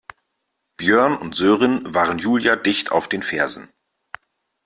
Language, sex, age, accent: German, male, 30-39, Deutschland Deutsch